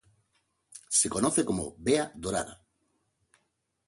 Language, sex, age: Spanish, male, 50-59